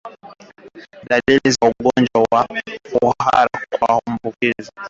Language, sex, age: Swahili, male, 19-29